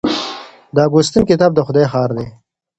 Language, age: Pashto, 19-29